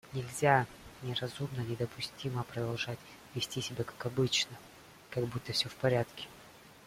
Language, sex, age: Russian, male, 19-29